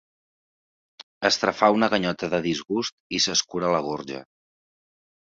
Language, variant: Catalan, Central